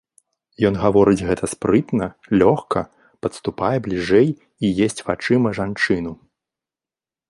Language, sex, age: Belarusian, male, 30-39